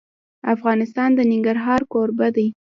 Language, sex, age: Pashto, female, under 19